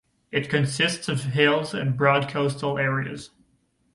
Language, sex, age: English, male, 19-29